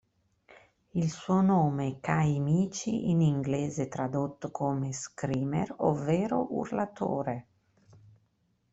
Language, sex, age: Italian, female, 40-49